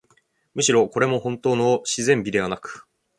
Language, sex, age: Japanese, male, 30-39